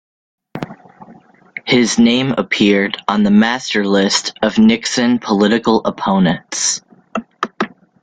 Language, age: English, 19-29